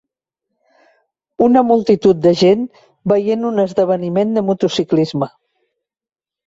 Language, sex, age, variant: Catalan, female, 60-69, Central